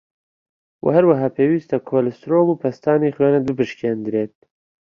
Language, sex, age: Central Kurdish, male, 30-39